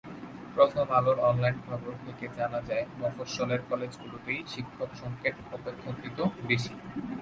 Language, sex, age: Bengali, male, 19-29